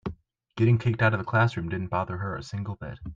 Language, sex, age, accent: English, male, under 19, United States English